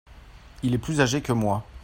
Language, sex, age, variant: French, male, 30-39, Français de métropole